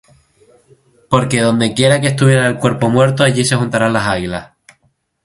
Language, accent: Spanish, España: Islas Canarias